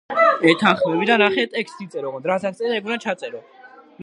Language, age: Georgian, under 19